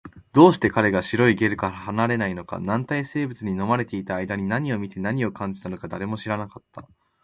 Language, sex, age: Japanese, male, 19-29